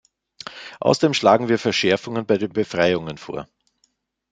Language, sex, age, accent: German, male, 50-59, Österreichisches Deutsch